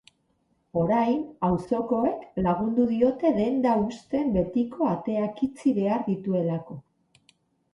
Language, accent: Basque, Mendebalekoa (Araba, Bizkaia, Gipuzkoako mendebaleko herri batzuk)